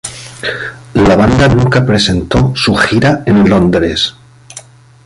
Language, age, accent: Spanish, 50-59, España: Norte peninsular (Asturias, Castilla y León, Cantabria, País Vasco, Navarra, Aragón, La Rioja, Guadalajara, Cuenca)